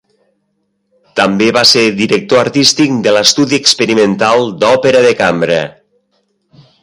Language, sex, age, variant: Catalan, male, 50-59, Nord-Occidental